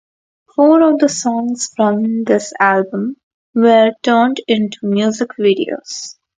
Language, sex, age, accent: English, female, under 19, India and South Asia (India, Pakistan, Sri Lanka)